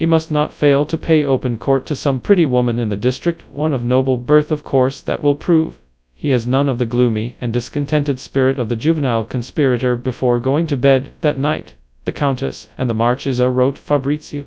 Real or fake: fake